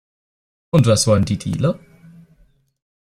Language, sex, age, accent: German, male, 19-29, Österreichisches Deutsch